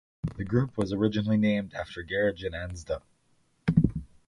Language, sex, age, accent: English, male, 19-29, Canadian English